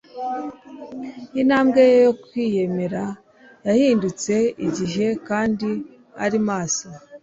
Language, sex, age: Kinyarwanda, male, 30-39